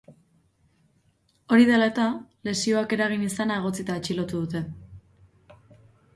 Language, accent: Basque, Erdialdekoa edo Nafarra (Gipuzkoa, Nafarroa)